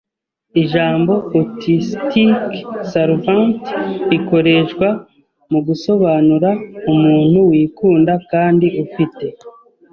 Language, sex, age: Kinyarwanda, male, 30-39